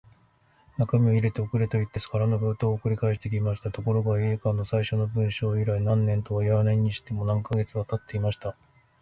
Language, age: Japanese, 50-59